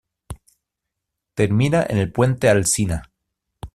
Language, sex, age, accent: Spanish, male, 30-39, Chileno: Chile, Cuyo